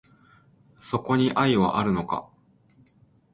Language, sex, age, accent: Japanese, male, 40-49, 関西弁